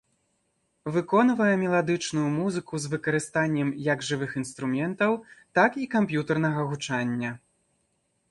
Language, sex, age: Belarusian, male, 19-29